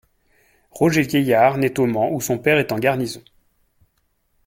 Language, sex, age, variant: French, male, 40-49, Français de métropole